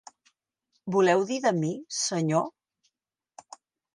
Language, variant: Catalan, Central